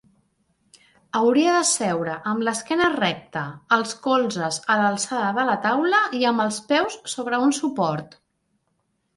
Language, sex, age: Catalan, female, 40-49